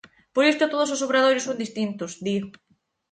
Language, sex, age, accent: Galician, female, 19-29, Atlántico (seseo e gheada)